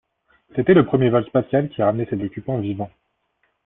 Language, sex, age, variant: French, male, 19-29, Français de métropole